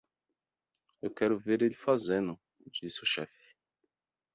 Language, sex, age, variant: Portuguese, male, 30-39, Portuguese (Brasil)